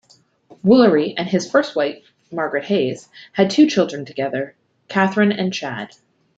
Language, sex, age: English, female, 30-39